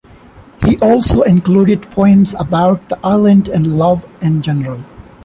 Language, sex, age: English, male, 19-29